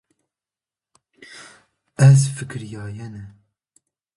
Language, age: Zaza, 19-29